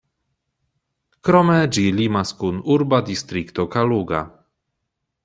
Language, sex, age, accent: Esperanto, male, 30-39, Internacia